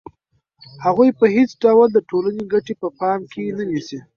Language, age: Pashto, 30-39